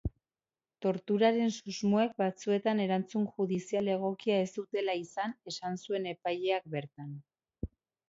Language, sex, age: Basque, female, 30-39